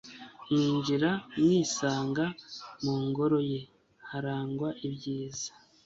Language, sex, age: Kinyarwanda, male, 30-39